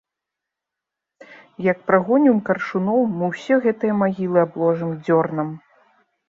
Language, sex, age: Belarusian, female, 30-39